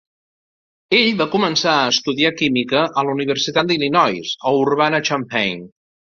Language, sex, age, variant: Catalan, male, 50-59, Central